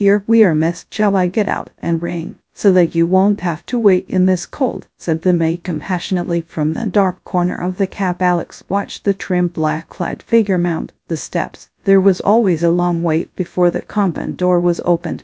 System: TTS, GradTTS